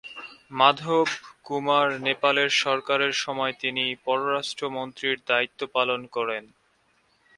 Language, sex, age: Bengali, male, 19-29